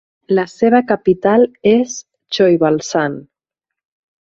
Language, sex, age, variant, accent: Catalan, female, 19-29, Nord-Occidental, Lleidatà